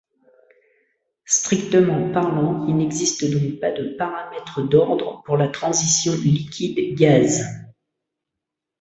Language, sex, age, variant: French, male, 30-39, Français de métropole